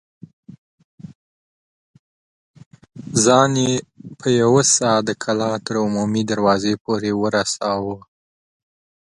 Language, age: Pashto, 19-29